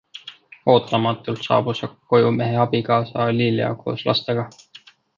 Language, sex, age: Estonian, male, 19-29